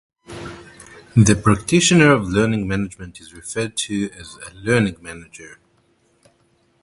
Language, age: English, 40-49